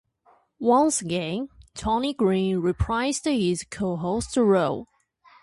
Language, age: English, under 19